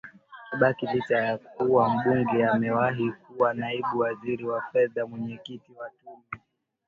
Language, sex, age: Swahili, male, 19-29